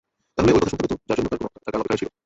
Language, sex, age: Bengali, male, 19-29